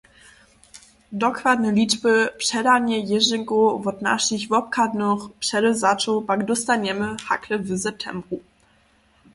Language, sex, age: Upper Sorbian, female, under 19